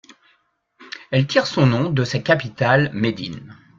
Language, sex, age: French, male, 60-69